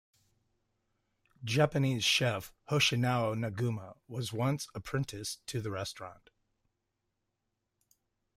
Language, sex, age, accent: English, male, 50-59, United States English